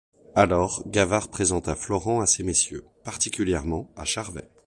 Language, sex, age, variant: French, male, 30-39, Français de métropole